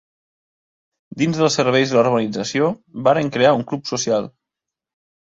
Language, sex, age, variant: Catalan, male, 30-39, Nord-Occidental